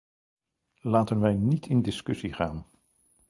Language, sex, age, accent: Dutch, male, 60-69, Nederlands Nederlands